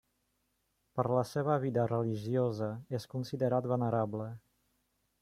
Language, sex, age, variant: Catalan, male, 30-39, Central